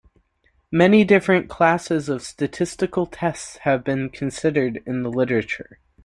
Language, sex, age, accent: English, male, 19-29, United States English